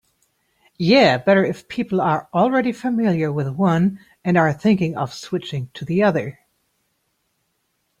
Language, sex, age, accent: English, female, 50-59, United States English